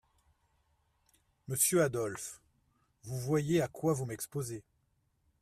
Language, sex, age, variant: French, male, 50-59, Français de métropole